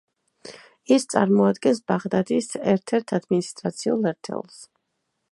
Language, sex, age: Georgian, female, 30-39